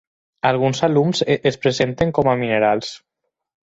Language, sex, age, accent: Catalan, male, under 19, valencià